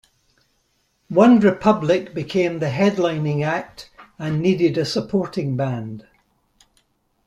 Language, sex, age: English, male, 70-79